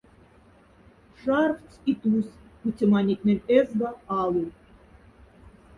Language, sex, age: Moksha, female, 40-49